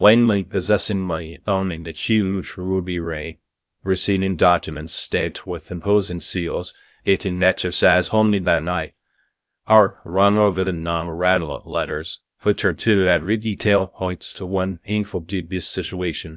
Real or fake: fake